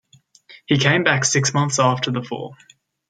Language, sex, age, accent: English, male, under 19, Australian English